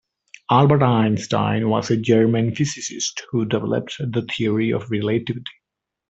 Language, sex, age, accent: English, male, 19-29, India and South Asia (India, Pakistan, Sri Lanka)